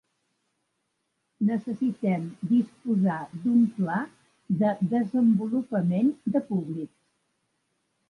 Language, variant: Catalan, Central